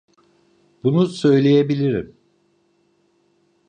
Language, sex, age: Turkish, male, 50-59